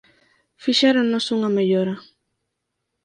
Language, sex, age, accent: Galician, female, under 19, Normativo (estándar)